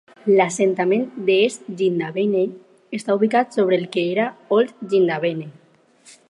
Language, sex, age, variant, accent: Catalan, female, under 19, Alacantí, valencià